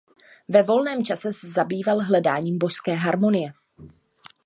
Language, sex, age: Czech, female, 30-39